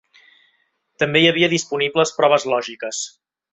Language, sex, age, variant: Catalan, male, 30-39, Central